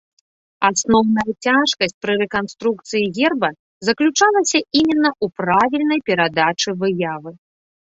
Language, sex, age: Belarusian, female, 30-39